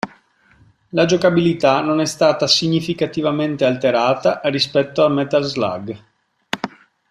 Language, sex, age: Italian, male, 30-39